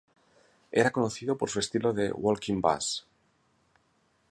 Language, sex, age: Spanish, male, 50-59